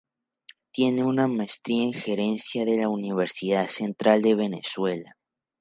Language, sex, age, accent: Spanish, male, under 19, México